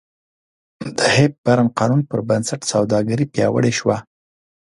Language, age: Pashto, 30-39